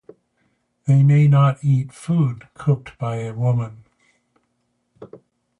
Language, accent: English, United States English